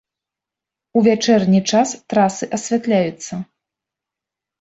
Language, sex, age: Belarusian, female, 30-39